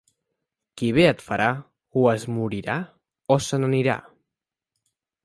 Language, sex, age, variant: Catalan, male, under 19, Central